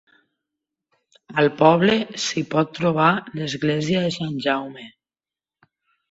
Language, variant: Catalan, Septentrional